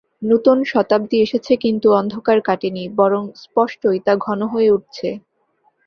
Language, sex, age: Bengali, female, 19-29